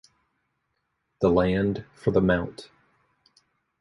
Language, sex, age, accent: English, male, 30-39, United States English